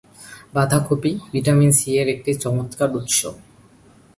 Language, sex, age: Bengali, male, under 19